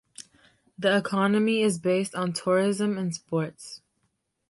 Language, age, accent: English, under 19, United States English